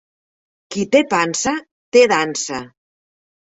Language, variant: Catalan, Central